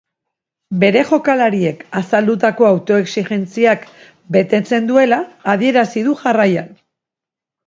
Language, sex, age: Basque, female, 60-69